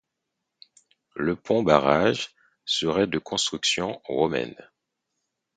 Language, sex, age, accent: French, male, 30-39, Français d’Haïti